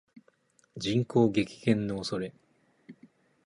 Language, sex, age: Japanese, male, 19-29